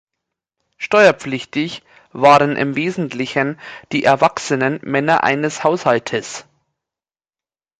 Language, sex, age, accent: German, male, 30-39, Deutschland Deutsch